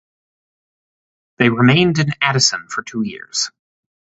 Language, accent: English, United States English; Midwestern